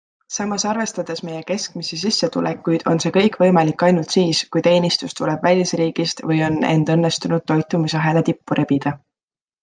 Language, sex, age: Estonian, female, 19-29